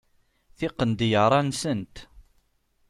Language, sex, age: Kabyle, male, 30-39